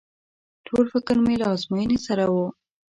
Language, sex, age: Pashto, female, under 19